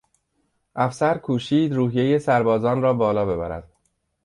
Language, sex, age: Persian, male, 40-49